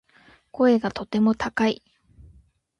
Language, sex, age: Japanese, female, 19-29